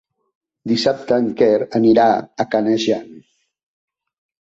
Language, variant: Catalan, Central